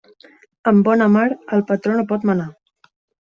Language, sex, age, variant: Catalan, female, 19-29, Central